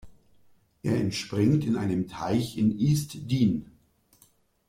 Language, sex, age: German, male, 50-59